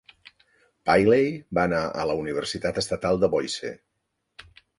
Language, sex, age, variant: Catalan, male, 60-69, Central